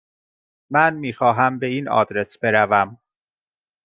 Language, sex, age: Persian, male, 40-49